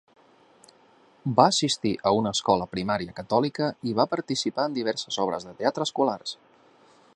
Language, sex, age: Catalan, male, 19-29